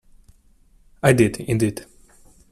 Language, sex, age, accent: English, male, 19-29, England English